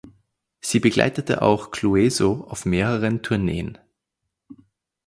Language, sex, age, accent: German, male, 19-29, Österreichisches Deutsch